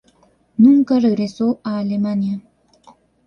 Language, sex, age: Spanish, female, 19-29